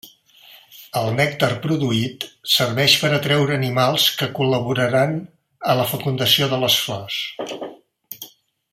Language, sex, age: Catalan, male, 50-59